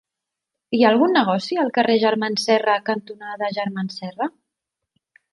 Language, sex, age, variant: Catalan, female, 30-39, Central